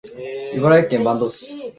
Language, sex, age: Japanese, male, 19-29